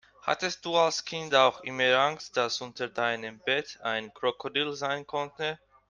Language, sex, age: German, male, under 19